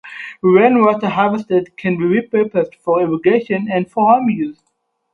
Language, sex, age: English, male, 19-29